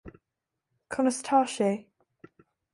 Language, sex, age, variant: Irish, female, 19-29, Gaeilge na Mumhan